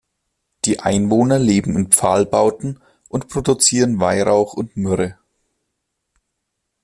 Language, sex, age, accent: German, male, 19-29, Deutschland Deutsch